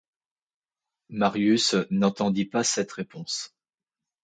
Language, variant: French, Français de métropole